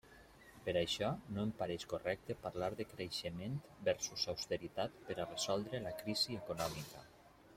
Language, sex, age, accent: Catalan, male, 40-49, valencià